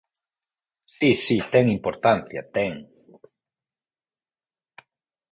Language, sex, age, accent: Galician, male, 50-59, Normativo (estándar)